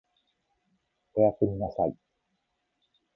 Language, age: Japanese, 50-59